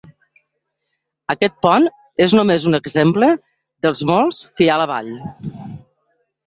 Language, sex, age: Catalan, female, 50-59